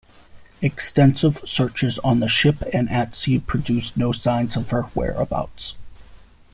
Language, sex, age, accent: English, male, 30-39, United States English